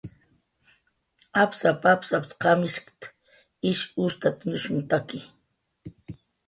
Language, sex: Jaqaru, female